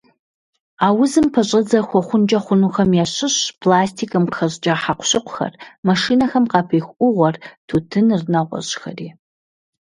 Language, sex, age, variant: Kabardian, female, 40-49, Адыгэбзэ (Къэбэрдей, Кирил, Урысей)